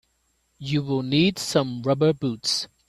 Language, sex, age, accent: English, male, 40-49, Hong Kong English